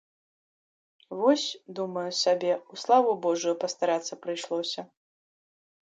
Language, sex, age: Belarusian, female, 19-29